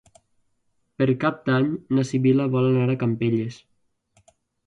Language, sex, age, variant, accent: Catalan, male, 19-29, Valencià central, valencià